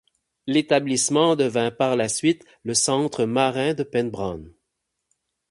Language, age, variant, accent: French, 30-39, Français d'Amérique du Nord, Français du Canada